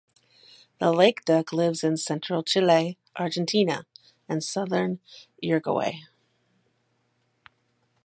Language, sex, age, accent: English, female, 60-69, United States English